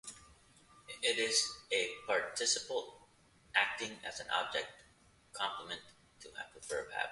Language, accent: English, United States English